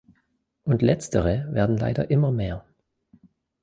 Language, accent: German, Deutschland Deutsch